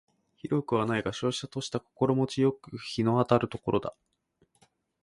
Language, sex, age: Japanese, male, 19-29